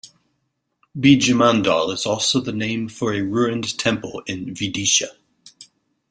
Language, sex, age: English, male, 40-49